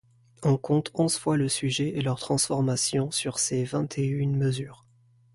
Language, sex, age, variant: French, male, 19-29, Français du nord de l'Afrique